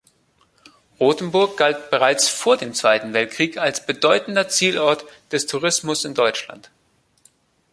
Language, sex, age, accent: German, male, 19-29, Deutschland Deutsch